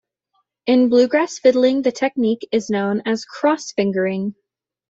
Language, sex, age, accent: English, female, 19-29, United States English